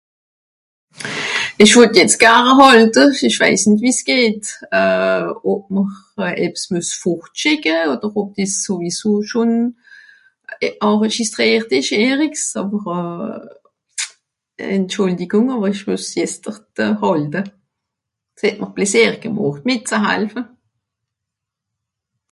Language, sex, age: Swiss German, female, 60-69